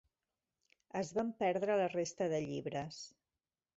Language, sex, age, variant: Catalan, female, 40-49, Central